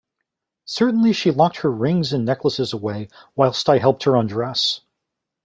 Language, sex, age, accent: English, male, 40-49, United States English